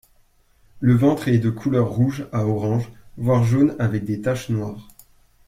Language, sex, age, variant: French, male, 19-29, Français de métropole